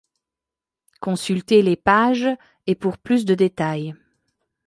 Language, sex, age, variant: French, female, 50-59, Français de métropole